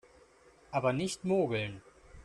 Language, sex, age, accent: German, male, 30-39, Deutschland Deutsch